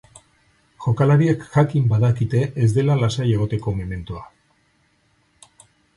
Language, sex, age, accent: Basque, male, 50-59, Mendebalekoa (Araba, Bizkaia, Gipuzkoako mendebaleko herri batzuk)